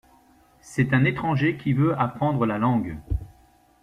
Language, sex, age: French, male, 60-69